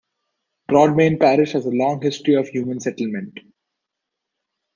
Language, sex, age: English, male, 19-29